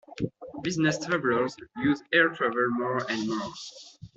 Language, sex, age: English, male, 30-39